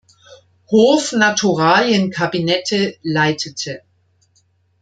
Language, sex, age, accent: German, female, 50-59, Deutschland Deutsch